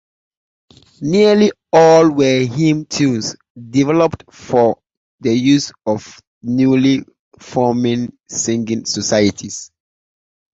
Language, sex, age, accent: English, male, 30-39, United States English